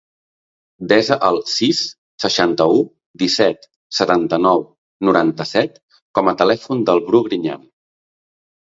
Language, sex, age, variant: Catalan, male, 40-49, Central